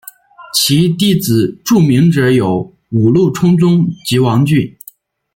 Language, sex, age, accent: Chinese, male, 19-29, 出生地：山西省